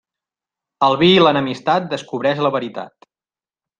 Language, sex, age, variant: Catalan, male, 40-49, Central